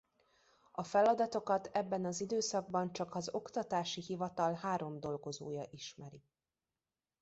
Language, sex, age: Hungarian, female, 30-39